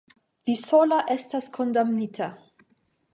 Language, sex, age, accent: Esperanto, female, 19-29, Internacia